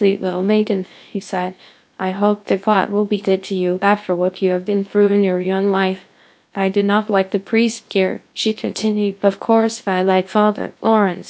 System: TTS, GlowTTS